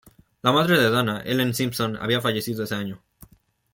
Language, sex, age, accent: Spanish, male, under 19, México